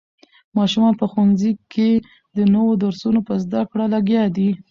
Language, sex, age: Pashto, female, 19-29